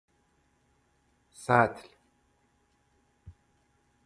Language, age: Persian, 40-49